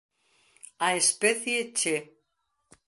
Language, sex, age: Galician, female, 60-69